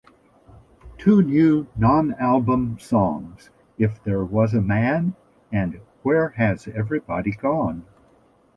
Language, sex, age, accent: English, male, 60-69, United States English